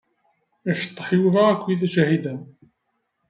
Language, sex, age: Kabyle, male, 30-39